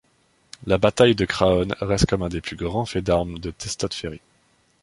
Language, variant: French, Français de métropole